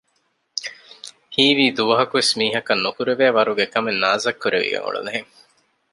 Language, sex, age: Divehi, male, 19-29